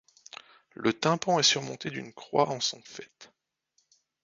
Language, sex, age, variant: French, male, 50-59, Français de métropole